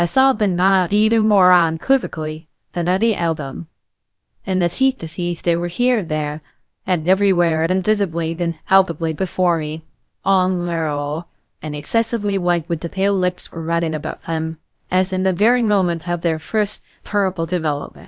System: TTS, VITS